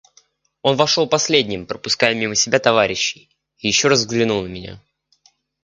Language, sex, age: Russian, male, 19-29